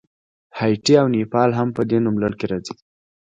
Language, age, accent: Pashto, 19-29, معیاري پښتو